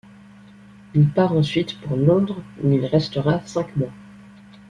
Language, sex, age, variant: French, male, under 19, Français de métropole